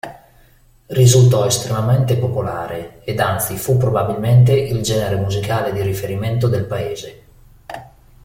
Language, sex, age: Italian, male, 40-49